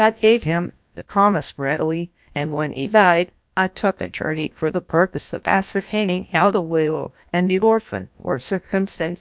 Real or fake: fake